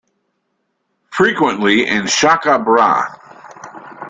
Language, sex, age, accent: English, male, 60-69, United States English